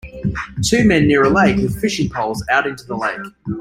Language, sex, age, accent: English, male, 30-39, Australian English